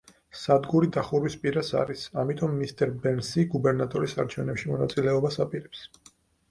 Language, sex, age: Georgian, male, 30-39